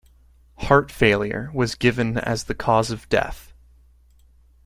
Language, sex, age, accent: English, male, 19-29, United States English